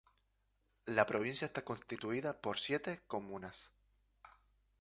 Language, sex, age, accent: Spanish, male, 19-29, España: Islas Canarias